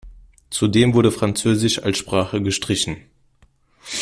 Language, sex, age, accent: German, male, under 19, Deutschland Deutsch